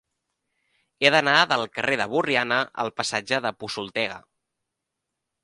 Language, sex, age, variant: Catalan, male, 19-29, Central